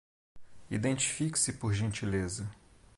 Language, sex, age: Portuguese, male, 50-59